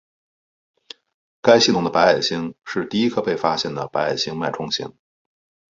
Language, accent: Chinese, 出生地：北京市